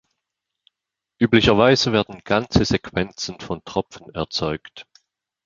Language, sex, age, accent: German, male, 50-59, Schweizerdeutsch